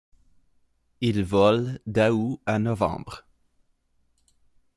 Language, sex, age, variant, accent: French, male, 19-29, Français d'Amérique du Nord, Français du Canada